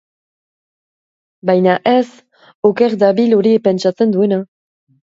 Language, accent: Basque, Nafar-lapurtarra edo Zuberotarra (Lapurdi, Nafarroa Beherea, Zuberoa)